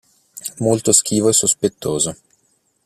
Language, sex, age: Italian, male, 30-39